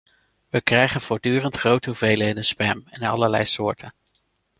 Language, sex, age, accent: Dutch, male, 40-49, Nederlands Nederlands